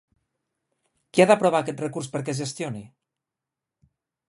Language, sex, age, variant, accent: Catalan, male, 30-39, Nord-Occidental, nord-occidental